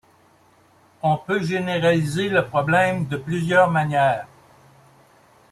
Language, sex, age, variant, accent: French, male, 60-69, Français d'Amérique du Nord, Français du Canada